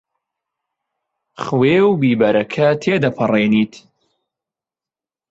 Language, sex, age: Central Kurdish, male, 19-29